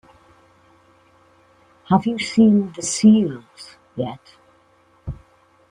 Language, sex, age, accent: English, female, 60-69, Welsh English